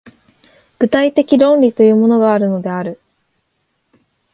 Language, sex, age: Japanese, female, under 19